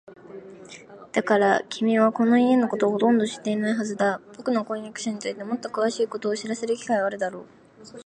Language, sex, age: Japanese, female, 19-29